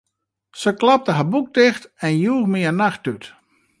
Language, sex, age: Western Frisian, male, 40-49